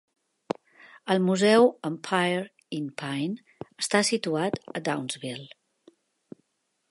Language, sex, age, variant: Catalan, female, 60-69, Central